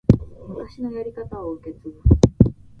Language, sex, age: Japanese, female, 19-29